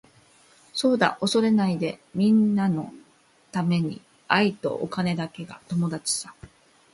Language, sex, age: Japanese, female, 30-39